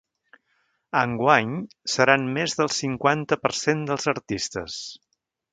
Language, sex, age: Catalan, male, 60-69